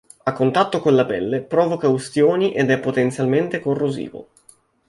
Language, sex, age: Italian, male, 19-29